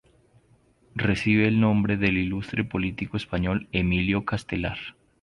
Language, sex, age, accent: Spanish, male, 19-29, Andino-Pacífico: Colombia, Perú, Ecuador, oeste de Bolivia y Venezuela andina